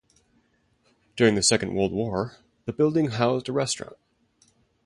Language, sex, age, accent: English, male, 30-39, United States English